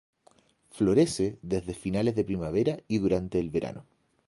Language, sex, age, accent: Spanish, male, 30-39, Chileno: Chile, Cuyo